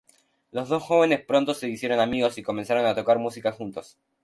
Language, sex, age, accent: Spanish, male, under 19, Rioplatense: Argentina, Uruguay, este de Bolivia, Paraguay